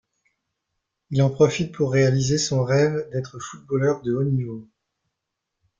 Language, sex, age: French, male, 40-49